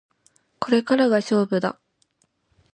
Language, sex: Japanese, female